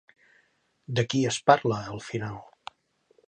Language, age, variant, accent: Catalan, 60-69, Central, central